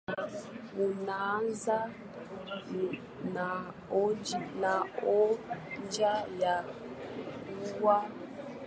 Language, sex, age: Swahili, male, 19-29